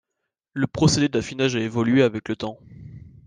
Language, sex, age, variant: French, male, 19-29, Français de métropole